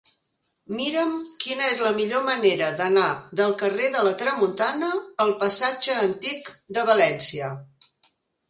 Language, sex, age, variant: Catalan, female, 60-69, Central